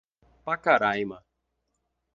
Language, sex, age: Portuguese, male, 19-29